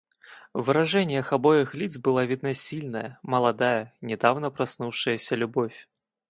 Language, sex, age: Russian, male, 19-29